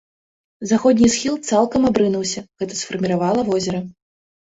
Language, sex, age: Belarusian, female, 30-39